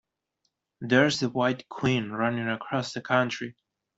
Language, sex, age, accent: English, male, 19-29, United States English